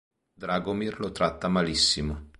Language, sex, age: Italian, male, 40-49